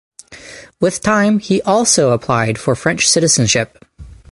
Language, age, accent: English, 19-29, Canadian English